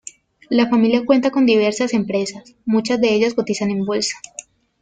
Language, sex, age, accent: Spanish, female, 19-29, Andino-Pacífico: Colombia, Perú, Ecuador, oeste de Bolivia y Venezuela andina